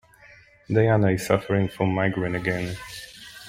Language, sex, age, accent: English, male, 50-59, United States English